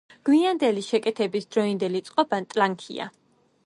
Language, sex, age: Georgian, female, 19-29